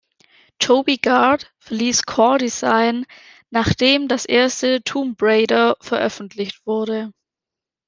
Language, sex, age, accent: German, female, 19-29, Deutschland Deutsch